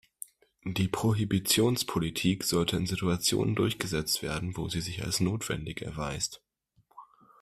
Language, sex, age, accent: German, male, under 19, Deutschland Deutsch